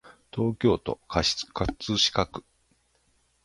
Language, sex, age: Japanese, male, 40-49